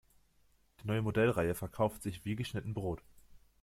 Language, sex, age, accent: German, male, 19-29, Deutschland Deutsch